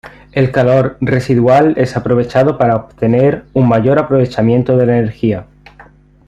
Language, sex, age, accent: Spanish, male, under 19, España: Sur peninsular (Andalucia, Extremadura, Murcia)